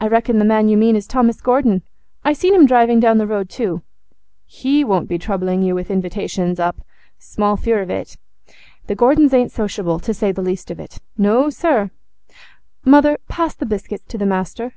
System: none